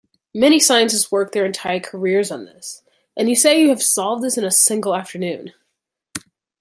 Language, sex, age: English, female, 30-39